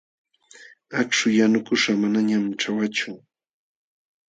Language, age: Jauja Wanca Quechua, 40-49